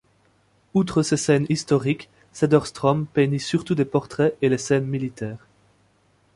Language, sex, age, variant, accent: French, male, 19-29, Français d'Europe, Français de Belgique